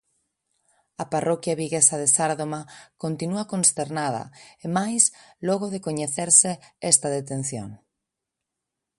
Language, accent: Galician, Normativo (estándar)